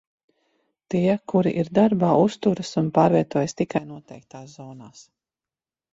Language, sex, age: Latvian, female, 40-49